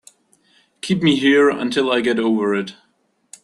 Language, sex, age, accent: English, male, 19-29, United States English